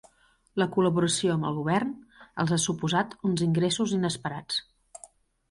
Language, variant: Catalan, Central